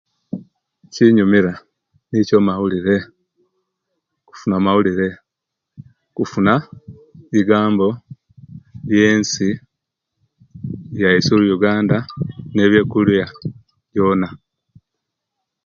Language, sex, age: Kenyi, male, 40-49